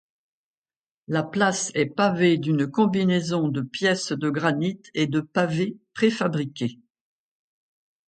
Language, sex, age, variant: French, female, 60-69, Français de métropole